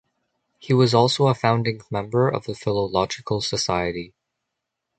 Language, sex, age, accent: English, male, under 19, Canadian English